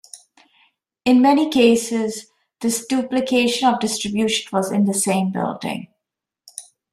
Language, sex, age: English, female, 50-59